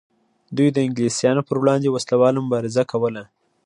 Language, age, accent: Pashto, 19-29, معیاري پښتو